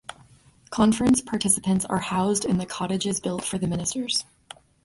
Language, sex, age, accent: English, female, 19-29, United States English; Canadian English